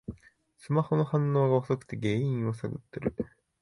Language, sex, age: Japanese, male, 19-29